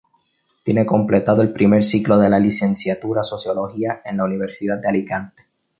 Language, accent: Spanish, Caribe: Cuba, Venezuela, Puerto Rico, República Dominicana, Panamá, Colombia caribeña, México caribeño, Costa del golfo de México